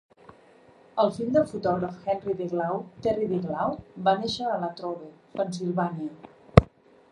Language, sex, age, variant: Catalan, female, 40-49, Central